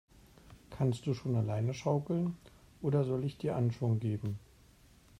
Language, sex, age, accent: German, male, 40-49, Deutschland Deutsch